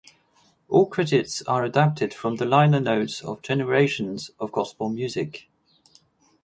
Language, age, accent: English, 19-29, England English